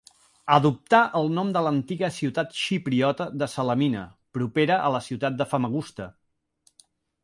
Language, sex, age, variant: Catalan, male, 50-59, Central